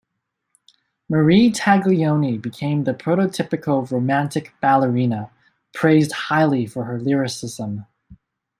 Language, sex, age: English, male, 19-29